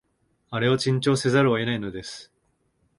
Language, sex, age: Japanese, male, 19-29